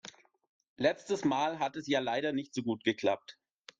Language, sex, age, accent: German, male, 30-39, Deutschland Deutsch